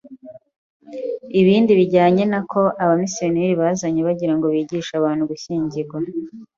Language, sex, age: Kinyarwanda, female, 19-29